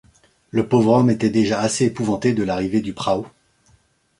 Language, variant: French, Français de métropole